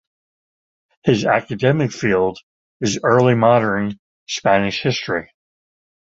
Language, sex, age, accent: English, male, 70-79, England English